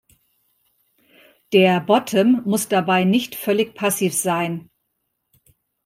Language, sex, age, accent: German, female, 50-59, Deutschland Deutsch